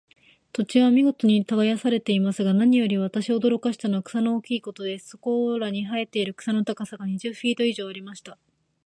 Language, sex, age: Japanese, female, 19-29